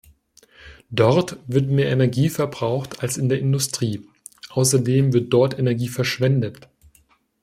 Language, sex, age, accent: German, male, 19-29, Deutschland Deutsch